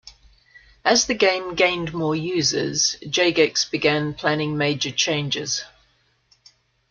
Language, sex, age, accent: English, female, 50-59, Australian English